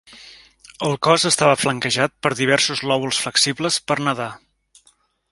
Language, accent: Catalan, central; septentrional